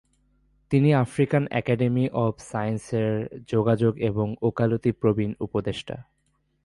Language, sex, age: Bengali, male, 19-29